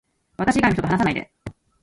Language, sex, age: Japanese, female, 40-49